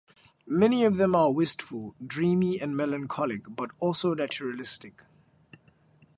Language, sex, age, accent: English, male, 19-29, Southern African (South Africa, Zimbabwe, Namibia)